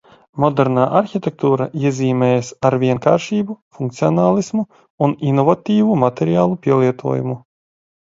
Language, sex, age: Latvian, male, 40-49